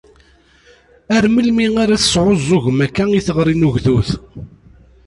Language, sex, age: Kabyle, male, 30-39